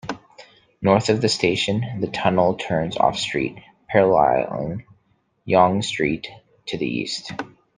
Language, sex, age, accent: English, male, 30-39, Canadian English